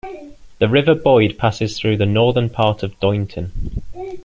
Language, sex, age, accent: English, male, 19-29, England English